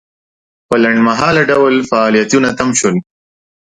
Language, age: Pashto, 30-39